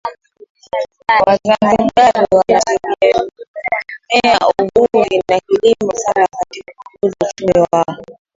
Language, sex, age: Swahili, female, 19-29